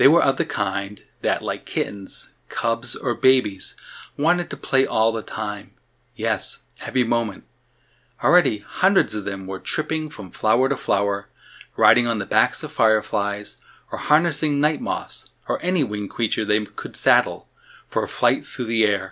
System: none